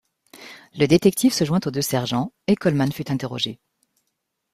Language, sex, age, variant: French, female, 40-49, Français de métropole